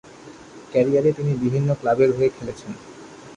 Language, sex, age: Bengali, male, 19-29